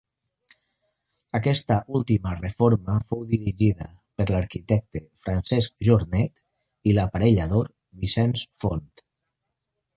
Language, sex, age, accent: Catalan, male, 50-59, valencià